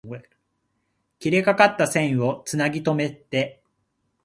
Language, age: Japanese, 19-29